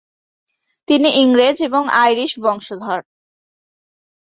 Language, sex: Bengali, female